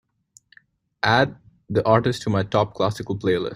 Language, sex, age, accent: English, male, 19-29, India and South Asia (India, Pakistan, Sri Lanka)